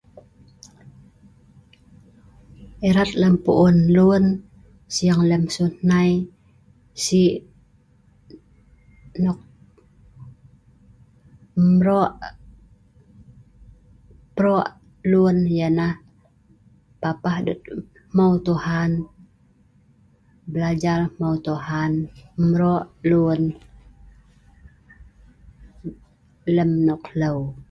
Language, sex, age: Sa'ban, female, 50-59